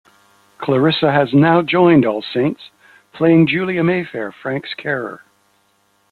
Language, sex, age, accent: English, male, 60-69, Canadian English